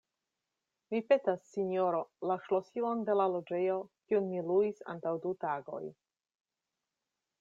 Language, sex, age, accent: Esperanto, female, 40-49, Internacia